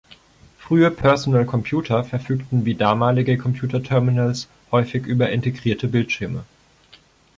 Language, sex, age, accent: German, male, 19-29, Deutschland Deutsch